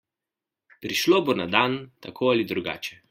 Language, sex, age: Slovenian, male, 19-29